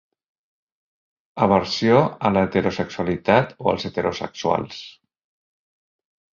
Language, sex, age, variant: Catalan, male, 60-69, Central